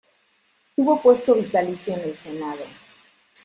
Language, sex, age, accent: Spanish, female, 50-59, México